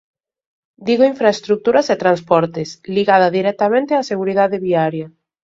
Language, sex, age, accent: Galician, female, 30-39, Central (gheada)